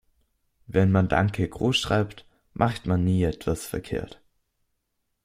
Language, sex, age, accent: German, male, under 19, Österreichisches Deutsch